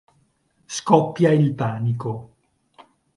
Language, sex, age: Italian, male, 50-59